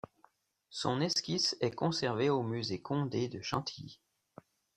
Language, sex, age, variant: French, male, 40-49, Français de métropole